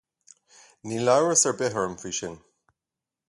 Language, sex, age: Irish, male, 40-49